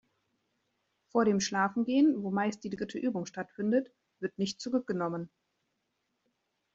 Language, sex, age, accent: German, female, 19-29, Deutschland Deutsch